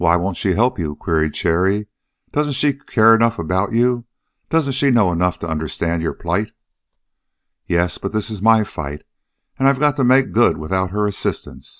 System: none